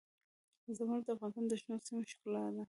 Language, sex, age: Pashto, female, 19-29